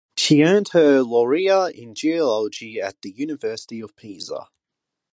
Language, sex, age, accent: English, male, 19-29, Australian English; England English